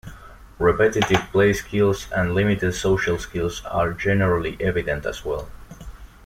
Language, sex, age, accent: English, male, 19-29, United States English